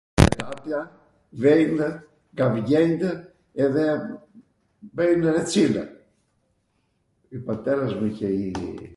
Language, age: Arvanitika Albanian, 70-79